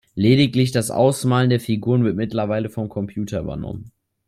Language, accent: German, Deutschland Deutsch